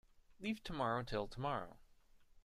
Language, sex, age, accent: English, male, 19-29, United States English